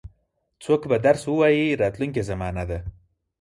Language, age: Pashto, 19-29